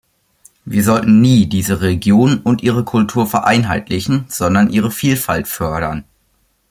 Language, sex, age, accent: German, male, under 19, Deutschland Deutsch